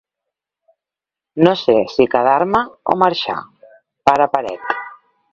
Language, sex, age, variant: Catalan, female, 50-59, Central